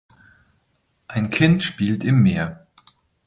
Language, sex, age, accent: German, male, 40-49, Deutschland Deutsch